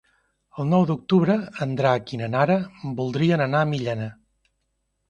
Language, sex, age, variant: Catalan, male, 50-59, Central